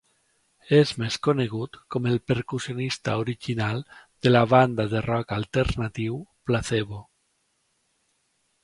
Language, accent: Catalan, valencià